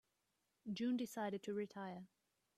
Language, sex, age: English, female, 30-39